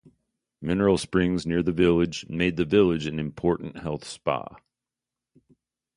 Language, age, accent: English, 50-59, United States English